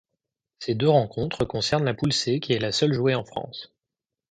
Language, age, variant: French, 19-29, Français de métropole